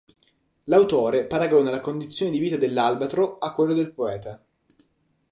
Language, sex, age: Italian, male, under 19